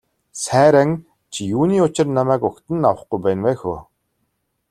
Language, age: Mongolian, 90+